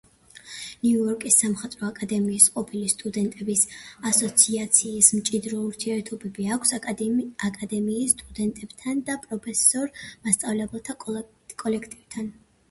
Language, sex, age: Georgian, female, 19-29